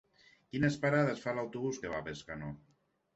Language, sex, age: Catalan, male, 50-59